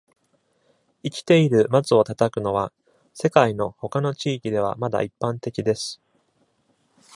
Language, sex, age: Japanese, male, 30-39